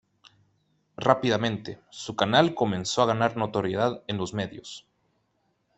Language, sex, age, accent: Spanish, male, 19-29, América central